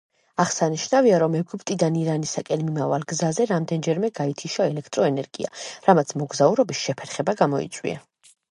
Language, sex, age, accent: Georgian, female, 19-29, ჩვეულებრივი